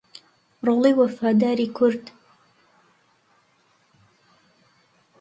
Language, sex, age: Central Kurdish, female, 19-29